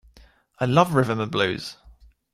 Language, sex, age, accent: English, male, 30-39, England English